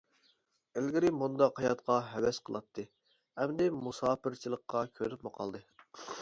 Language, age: Uyghur, 19-29